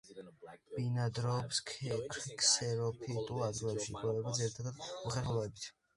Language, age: Georgian, under 19